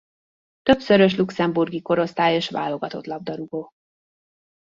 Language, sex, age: Hungarian, female, 40-49